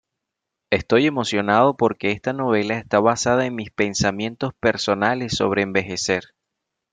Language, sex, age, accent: Spanish, male, 30-39, Caribe: Cuba, Venezuela, Puerto Rico, República Dominicana, Panamá, Colombia caribeña, México caribeño, Costa del golfo de México